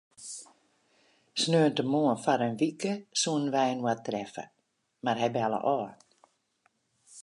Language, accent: Western Frisian, Klaaifrysk